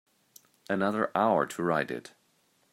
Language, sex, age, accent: English, male, 30-39, England English